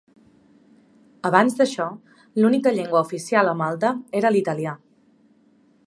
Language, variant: Catalan, Central